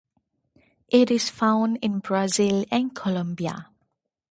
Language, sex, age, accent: English, female, 30-39, Malaysian English